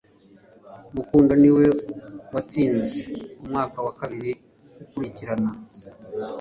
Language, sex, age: Kinyarwanda, male, 30-39